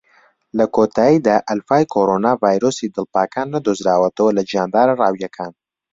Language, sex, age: Central Kurdish, male, 19-29